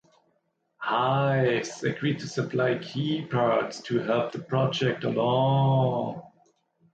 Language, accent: English, Irish English